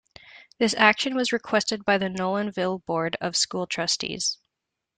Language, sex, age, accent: English, female, 19-29, Canadian English